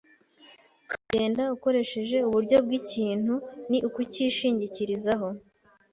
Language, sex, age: Kinyarwanda, female, 19-29